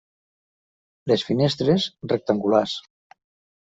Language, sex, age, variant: Catalan, male, 50-59, Nord-Occidental